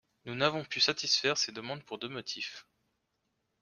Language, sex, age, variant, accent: French, male, 19-29, Français d'Europe, Français de Suisse